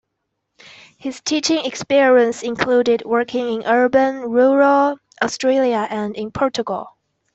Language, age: English, 19-29